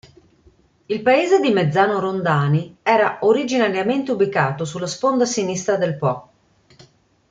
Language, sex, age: Italian, female, 50-59